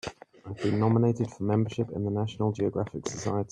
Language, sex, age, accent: English, male, 19-29, England English